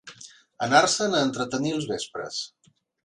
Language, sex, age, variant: Catalan, male, 30-39, Central